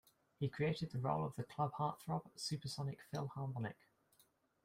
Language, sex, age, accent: English, male, 19-29, England English